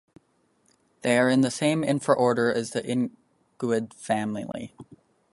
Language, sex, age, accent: English, male, under 19, United States English